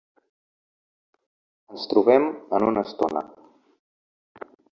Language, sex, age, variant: Catalan, male, 50-59, Central